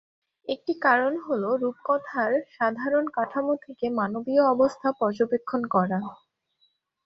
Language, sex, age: Bengali, male, under 19